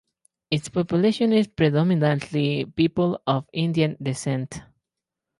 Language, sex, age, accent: English, male, 19-29, United States English